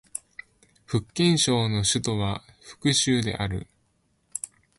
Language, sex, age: Japanese, male, under 19